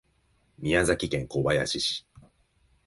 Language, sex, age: Japanese, male, 19-29